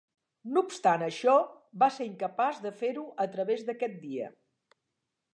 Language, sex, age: Catalan, female, 60-69